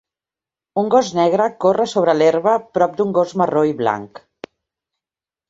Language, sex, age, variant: Catalan, female, 50-59, Central